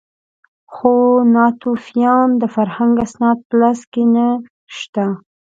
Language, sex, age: Pashto, female, 19-29